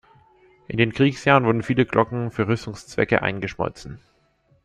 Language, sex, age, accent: German, male, under 19, Deutschland Deutsch